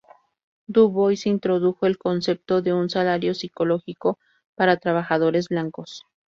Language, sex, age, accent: Spanish, female, 30-39, México